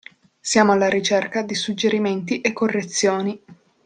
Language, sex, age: Italian, female, 19-29